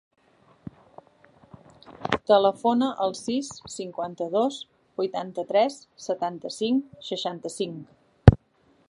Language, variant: Catalan, Central